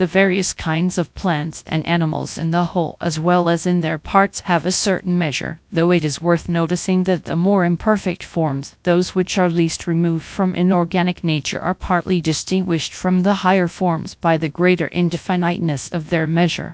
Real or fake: fake